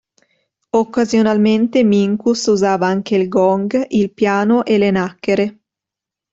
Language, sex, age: Italian, female, 19-29